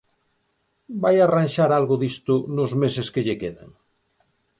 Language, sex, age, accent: Galician, male, 50-59, Oriental (común en zona oriental)